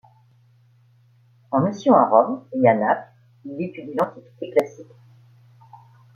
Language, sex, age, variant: French, female, 50-59, Français de métropole